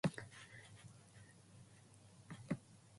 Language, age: English, 19-29